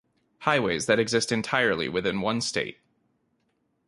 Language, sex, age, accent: English, male, 19-29, United States English